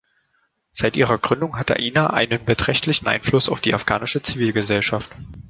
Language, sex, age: German, male, 19-29